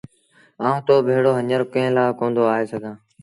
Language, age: Sindhi Bhil, 19-29